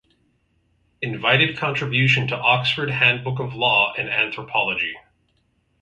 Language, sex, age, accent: English, male, 40-49, United States English